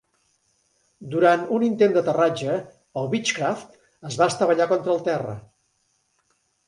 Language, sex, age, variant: Catalan, male, 60-69, Central